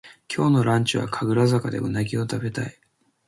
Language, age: Japanese, 19-29